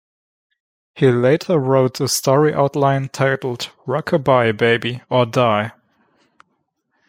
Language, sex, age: English, male, 19-29